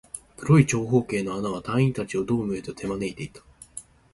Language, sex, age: Japanese, male, 19-29